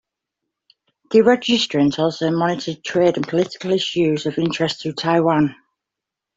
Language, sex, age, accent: English, female, 40-49, England English